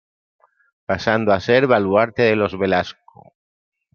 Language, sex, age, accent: Spanish, male, 50-59, España: Centro-Sur peninsular (Madrid, Toledo, Castilla-La Mancha)